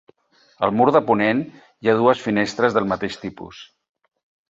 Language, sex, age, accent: Catalan, male, 50-59, Barcelonès